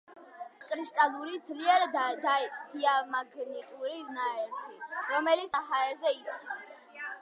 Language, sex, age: Georgian, female, under 19